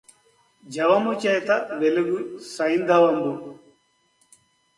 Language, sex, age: Telugu, male, 60-69